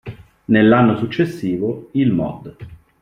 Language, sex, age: Italian, male, 30-39